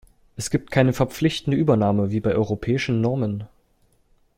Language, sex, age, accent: German, male, under 19, Deutschland Deutsch